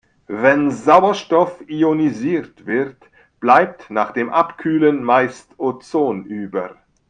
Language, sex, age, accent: German, male, 60-69, Deutschland Deutsch